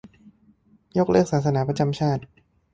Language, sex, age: Thai, male, 30-39